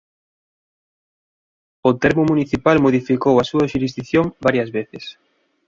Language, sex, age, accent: Galician, male, 30-39, Normativo (estándar)